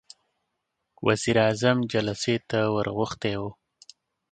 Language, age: Pashto, 30-39